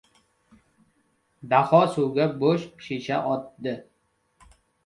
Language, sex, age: Uzbek, male, 30-39